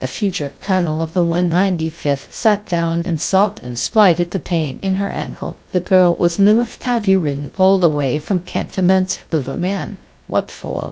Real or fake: fake